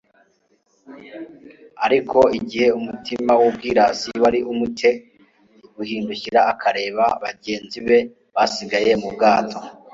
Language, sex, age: Kinyarwanda, male, 19-29